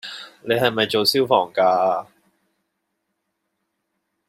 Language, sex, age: Cantonese, male, 19-29